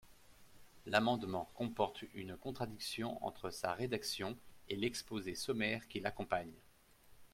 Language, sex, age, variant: French, male, 40-49, Français de métropole